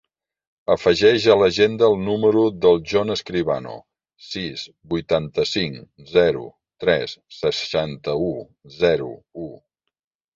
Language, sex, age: Catalan, male, 50-59